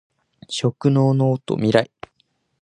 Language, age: Japanese, 19-29